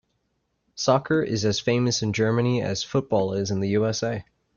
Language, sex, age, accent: English, male, 19-29, United States English